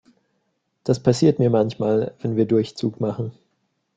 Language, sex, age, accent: German, male, 19-29, Deutschland Deutsch